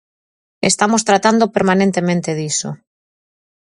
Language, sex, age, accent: Galician, female, 40-49, Normativo (estándar)